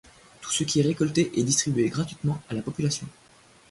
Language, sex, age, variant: French, male, 19-29, Français de métropole